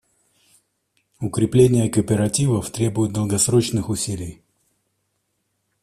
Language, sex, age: Russian, male, 30-39